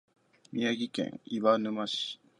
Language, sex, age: Japanese, male, 19-29